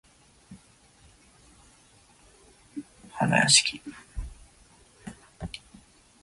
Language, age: Japanese, 19-29